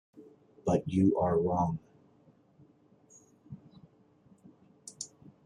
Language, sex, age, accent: English, male, 40-49, United States English